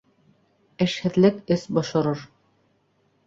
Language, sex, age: Bashkir, female, 30-39